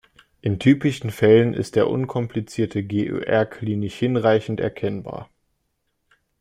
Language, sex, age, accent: German, male, under 19, Deutschland Deutsch